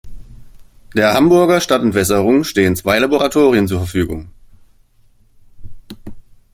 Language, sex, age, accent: German, male, 19-29, Deutschland Deutsch